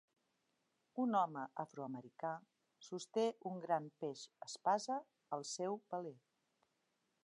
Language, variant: Catalan, Central